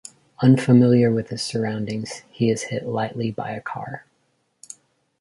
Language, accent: English, United States English